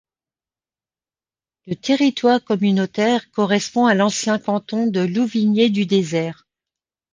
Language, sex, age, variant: French, female, 50-59, Français de métropole